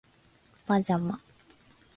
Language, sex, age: Japanese, female, 19-29